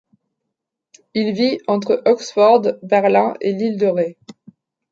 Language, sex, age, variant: French, female, 19-29, Français de métropole